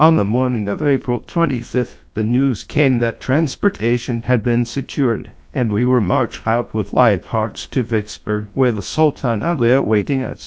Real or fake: fake